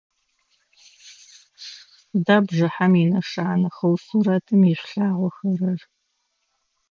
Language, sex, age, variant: Adyghe, female, 30-39, Адыгабзэ (Кирил, пстэумэ зэдыряе)